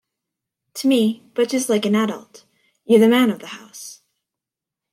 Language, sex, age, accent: English, female, under 19, Canadian English